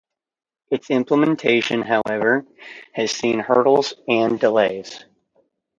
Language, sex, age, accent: English, male, 30-39, United States English; West Coast